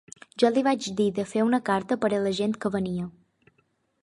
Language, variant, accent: Catalan, Balear, mallorquí